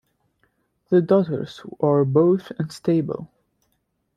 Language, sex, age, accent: English, male, 19-29, United States English